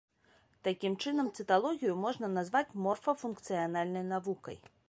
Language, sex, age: Belarusian, female, 30-39